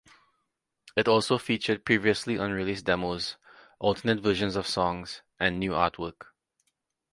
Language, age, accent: English, 30-39, West Indies and Bermuda (Bahamas, Bermuda, Jamaica, Trinidad)